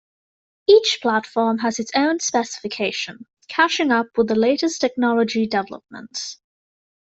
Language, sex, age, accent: English, female, 19-29, England English